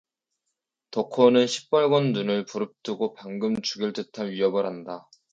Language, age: Korean, 19-29